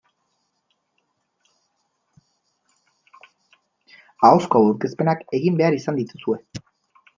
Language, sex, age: Basque, male, 19-29